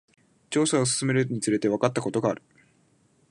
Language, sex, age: Japanese, male, 19-29